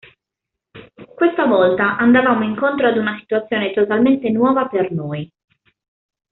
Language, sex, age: Italian, female, 19-29